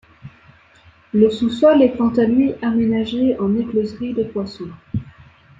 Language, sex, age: French, female, 19-29